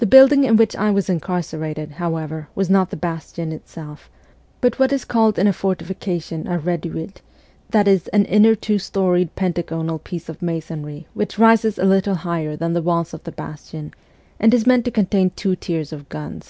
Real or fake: real